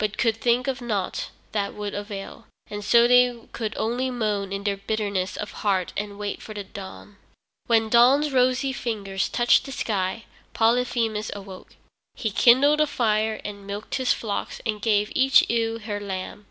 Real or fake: real